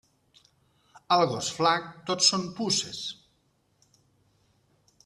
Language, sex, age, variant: Catalan, male, 40-49, Nord-Occidental